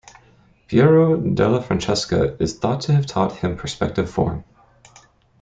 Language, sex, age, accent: English, male, 30-39, United States English